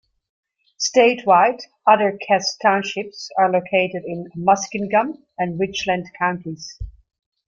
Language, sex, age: English, female, 50-59